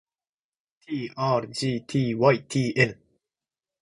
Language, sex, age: Japanese, male, 19-29